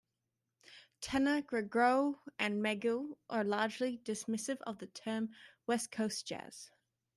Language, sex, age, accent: English, female, 19-29, Australian English